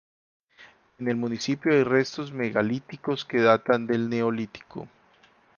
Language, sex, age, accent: Spanish, male, 30-39, Andino-Pacífico: Colombia, Perú, Ecuador, oeste de Bolivia y Venezuela andina